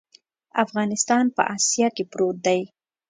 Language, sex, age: Pashto, female, 19-29